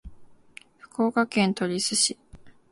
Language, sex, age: Japanese, female, 19-29